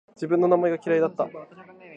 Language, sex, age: Japanese, male, 19-29